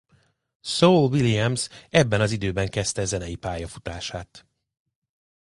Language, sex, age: Hungarian, male, 40-49